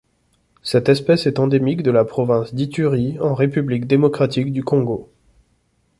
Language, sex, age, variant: French, male, 30-39, Français de métropole